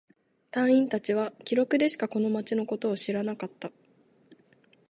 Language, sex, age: Japanese, female, 19-29